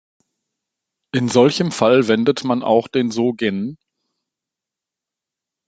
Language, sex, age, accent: German, male, 40-49, Deutschland Deutsch